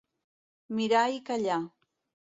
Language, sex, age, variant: Catalan, female, 50-59, Central